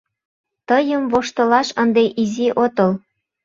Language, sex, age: Mari, female, 19-29